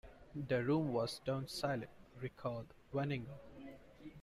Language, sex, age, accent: English, male, 19-29, India and South Asia (India, Pakistan, Sri Lanka)